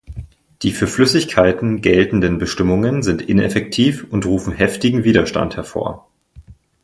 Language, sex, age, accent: German, male, 19-29, Deutschland Deutsch